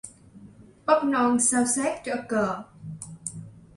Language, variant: Vietnamese, Sài Gòn